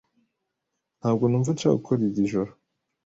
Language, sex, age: Kinyarwanda, male, 19-29